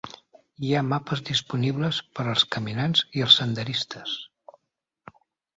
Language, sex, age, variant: Catalan, male, 50-59, Central